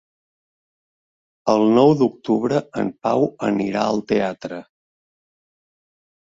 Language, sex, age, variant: Catalan, male, 50-59, Central